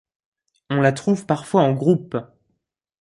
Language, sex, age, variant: French, male, under 19, Français de métropole